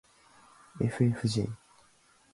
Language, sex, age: Japanese, male, under 19